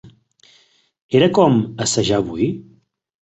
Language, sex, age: Catalan, male, 30-39